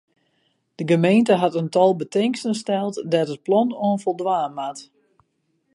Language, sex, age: Western Frisian, female, 50-59